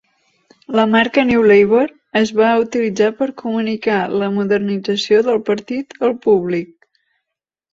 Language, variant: Catalan, Central